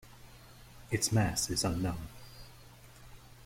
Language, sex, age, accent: English, male, 40-49, United States English